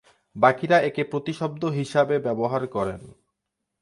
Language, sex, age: Bengali, male, 19-29